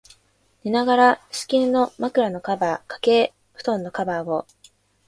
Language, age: Japanese, 19-29